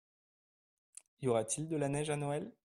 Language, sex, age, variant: French, male, 19-29, Français de métropole